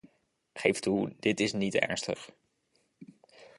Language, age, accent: Dutch, 19-29, Nederlands Nederlands